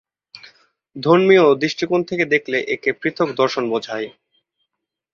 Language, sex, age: Bengali, male, 19-29